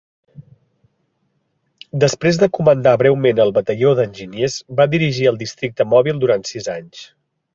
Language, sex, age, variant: Catalan, male, 40-49, Central